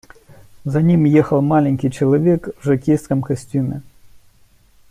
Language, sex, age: Russian, male, 40-49